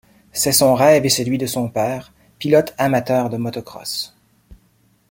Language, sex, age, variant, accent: French, male, 40-49, Français d'Amérique du Nord, Français du Canada